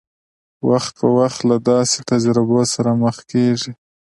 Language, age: Pashto, 30-39